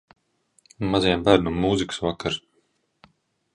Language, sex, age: Latvian, male, 40-49